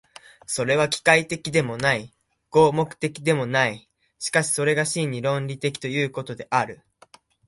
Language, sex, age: Japanese, male, 19-29